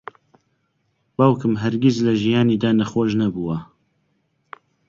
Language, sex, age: Central Kurdish, male, 30-39